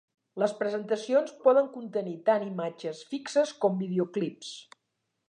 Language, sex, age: Catalan, female, 60-69